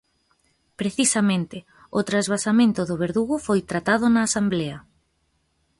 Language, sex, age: Galician, female, 19-29